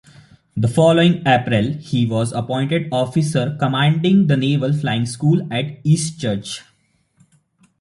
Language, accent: English, India and South Asia (India, Pakistan, Sri Lanka)